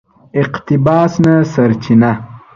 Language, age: Pashto, under 19